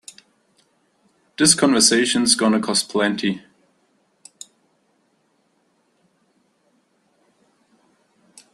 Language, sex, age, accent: English, male, 19-29, United States English